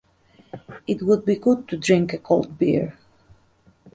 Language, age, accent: English, 30-39, United States English